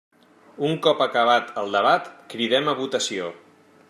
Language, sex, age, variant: Catalan, male, 40-49, Central